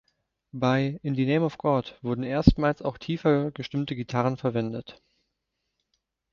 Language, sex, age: German, male, 19-29